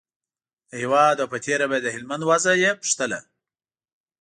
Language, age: Pashto, 40-49